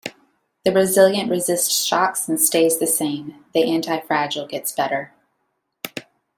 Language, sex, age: English, female, 19-29